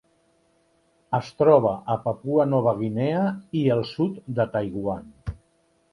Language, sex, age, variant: Catalan, male, 50-59, Central